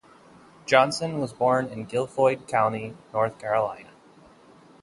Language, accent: English, United States English